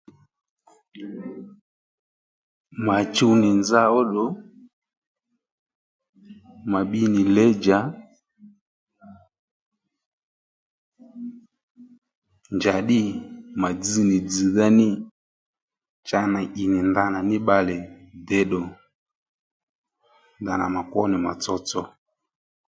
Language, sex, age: Lendu, male, 30-39